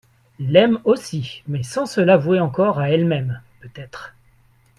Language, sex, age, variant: French, male, 40-49, Français de métropole